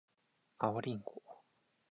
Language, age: Japanese, 19-29